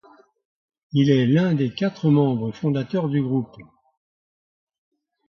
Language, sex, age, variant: French, male, 80-89, Français de métropole